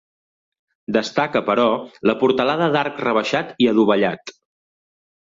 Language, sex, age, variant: Catalan, male, 40-49, Central